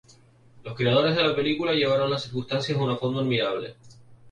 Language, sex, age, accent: Spanish, male, 19-29, España: Islas Canarias